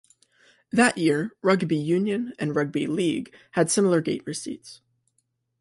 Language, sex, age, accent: English, male, 19-29, United States English